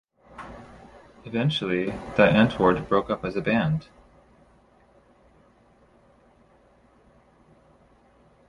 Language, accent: English, United States English